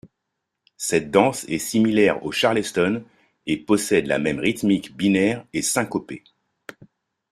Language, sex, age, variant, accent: French, male, 40-49, Français des départements et régions d'outre-mer, Français de Guadeloupe